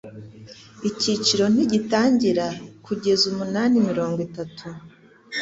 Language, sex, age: Kinyarwanda, female, 40-49